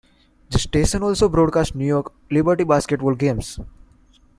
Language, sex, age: English, male, 19-29